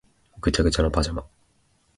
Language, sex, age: Japanese, male, 19-29